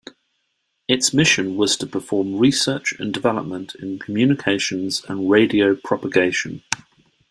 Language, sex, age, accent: English, male, 30-39, England English